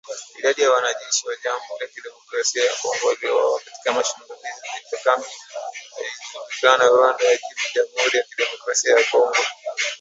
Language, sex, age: Swahili, male, 19-29